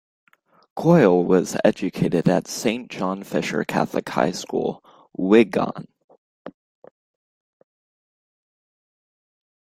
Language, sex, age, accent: English, male, under 19, United States English